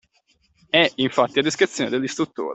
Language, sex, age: Italian, male, 19-29